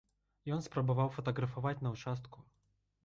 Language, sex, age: Belarusian, male, 19-29